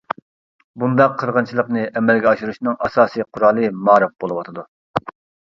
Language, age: Uyghur, 30-39